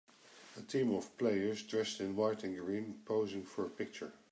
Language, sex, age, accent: English, male, 40-49, Australian English